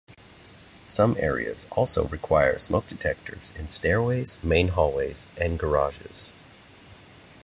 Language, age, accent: English, 30-39, United States English